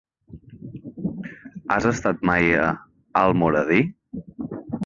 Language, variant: Catalan, Central